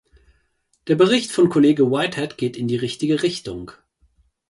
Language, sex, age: German, male, 30-39